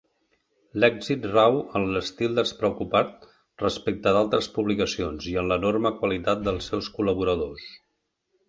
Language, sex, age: Catalan, male, 60-69